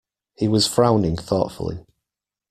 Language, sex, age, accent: English, male, 30-39, England English